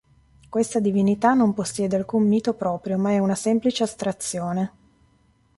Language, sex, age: Italian, female, 40-49